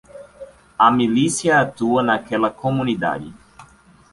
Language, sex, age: Portuguese, male, 19-29